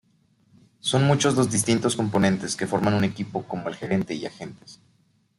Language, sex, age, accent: Spanish, male, 19-29, México